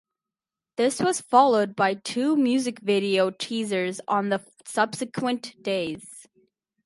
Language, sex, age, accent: English, female, under 19, United States English